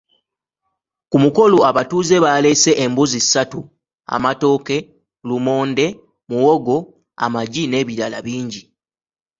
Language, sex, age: Ganda, male, 19-29